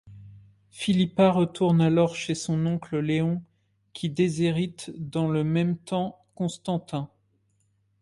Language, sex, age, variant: French, male, 19-29, Français de métropole